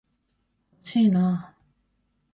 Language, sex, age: Japanese, female, 19-29